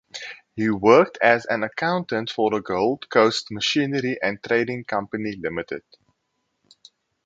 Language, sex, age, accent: English, male, 19-29, Southern African (South Africa, Zimbabwe, Namibia)